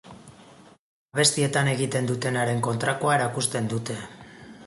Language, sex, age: Basque, male, 50-59